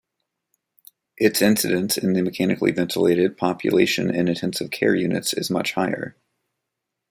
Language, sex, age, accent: English, male, 30-39, United States English